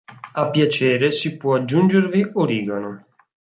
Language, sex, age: Italian, male, 19-29